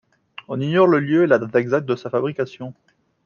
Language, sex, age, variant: French, male, 30-39, Français de métropole